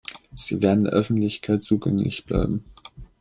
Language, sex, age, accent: German, male, under 19, Deutschland Deutsch